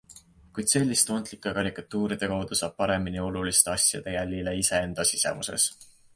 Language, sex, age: Estonian, male, 19-29